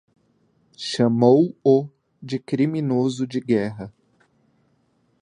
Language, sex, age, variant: Portuguese, male, 30-39, Portuguese (Brasil)